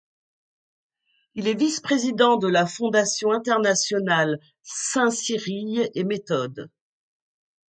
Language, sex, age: French, female, 60-69